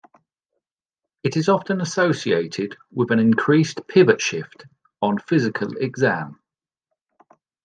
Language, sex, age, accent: English, male, 40-49, England English